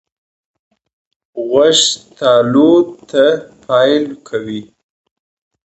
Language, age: Pashto, 19-29